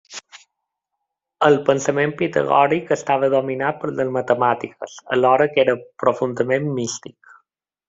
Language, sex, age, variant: Catalan, male, 30-39, Balear